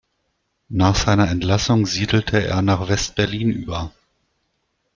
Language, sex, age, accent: German, male, 40-49, Deutschland Deutsch